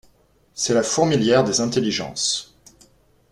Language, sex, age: French, male, 30-39